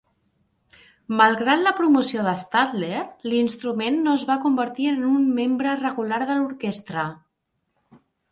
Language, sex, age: Catalan, female, 40-49